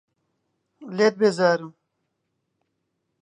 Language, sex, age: Central Kurdish, male, 19-29